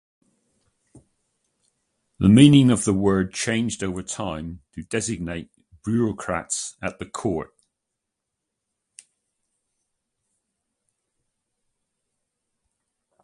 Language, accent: English, England English